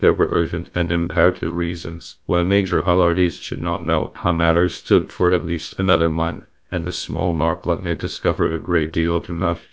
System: TTS, GlowTTS